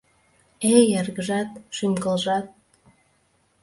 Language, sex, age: Mari, female, 19-29